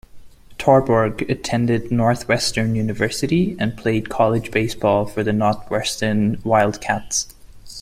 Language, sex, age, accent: English, male, 30-39, India and South Asia (India, Pakistan, Sri Lanka)